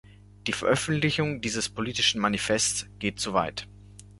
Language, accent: German, Deutschland Deutsch